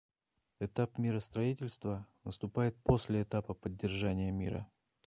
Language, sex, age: Russian, male, 40-49